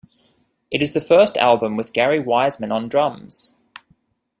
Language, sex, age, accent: English, male, 19-29, Australian English